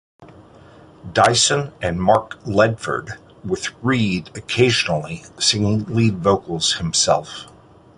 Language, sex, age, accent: English, male, 50-59, United States English